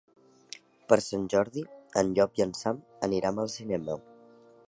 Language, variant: Catalan, Central